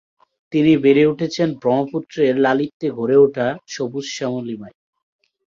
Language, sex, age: Bengali, male, 19-29